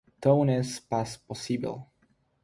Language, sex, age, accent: Spanish, male, under 19, Andino-Pacífico: Colombia, Perú, Ecuador, oeste de Bolivia y Venezuela andina; Rioplatense: Argentina, Uruguay, este de Bolivia, Paraguay